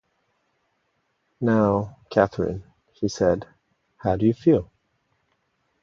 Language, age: English, 40-49